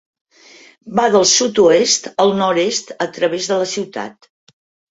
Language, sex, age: Catalan, female, 50-59